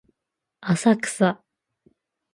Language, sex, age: Japanese, female, 19-29